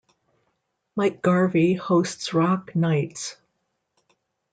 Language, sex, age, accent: English, female, 60-69, United States English